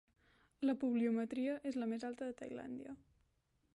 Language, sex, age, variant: Catalan, female, under 19, Central